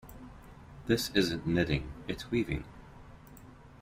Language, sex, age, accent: English, male, 40-49, United States English